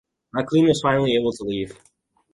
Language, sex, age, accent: English, male, under 19, United States English